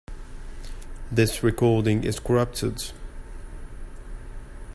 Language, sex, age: English, male, 30-39